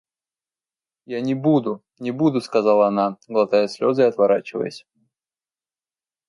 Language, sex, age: Russian, male, 19-29